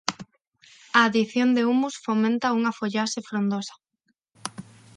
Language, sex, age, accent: Galician, female, under 19, Central (gheada); Neofalante